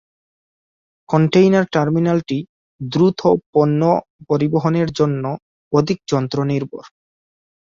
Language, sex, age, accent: Bengali, male, 19-29, fluent